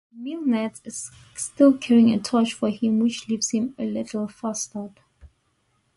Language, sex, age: English, female, 30-39